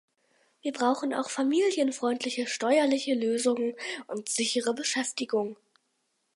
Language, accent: German, Deutschland Deutsch